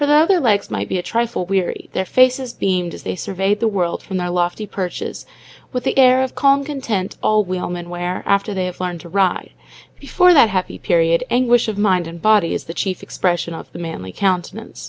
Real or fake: real